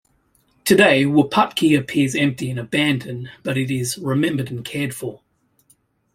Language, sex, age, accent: English, male, 40-49, Australian English